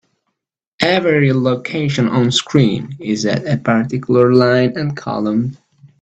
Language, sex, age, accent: English, male, 30-39, United States English